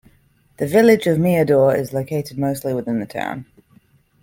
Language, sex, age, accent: English, female, 19-29, England English